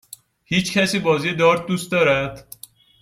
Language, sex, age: Persian, male, 30-39